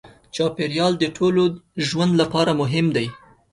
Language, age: Pashto, 19-29